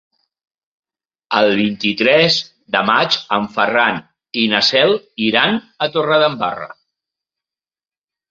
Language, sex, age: Catalan, male, 40-49